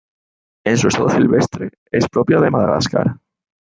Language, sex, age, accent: Spanish, male, 40-49, España: Sur peninsular (Andalucia, Extremadura, Murcia)